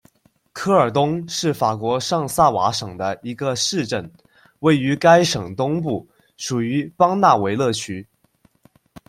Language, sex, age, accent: Chinese, male, under 19, 出生地：江西省